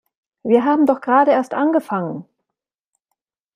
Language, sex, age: German, female, 50-59